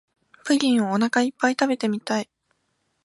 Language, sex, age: Japanese, female, 19-29